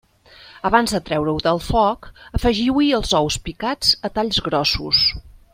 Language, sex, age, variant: Catalan, female, 50-59, Central